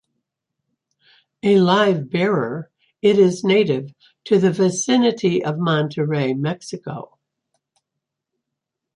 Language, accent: English, United States English